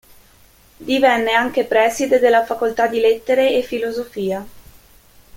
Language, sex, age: Italian, female, 19-29